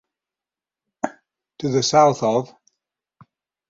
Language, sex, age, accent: English, male, 70-79, England English